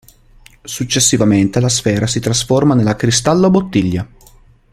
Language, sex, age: Italian, male, 19-29